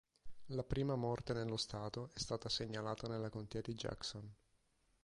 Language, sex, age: Italian, male, 30-39